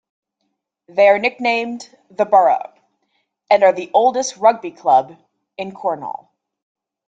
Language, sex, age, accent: English, female, 30-39, United States English